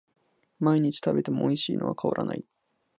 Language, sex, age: Japanese, female, 90+